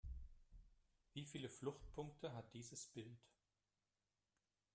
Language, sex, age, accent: German, male, 50-59, Deutschland Deutsch